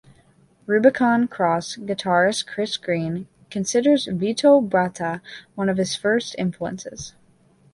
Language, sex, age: English, female, 19-29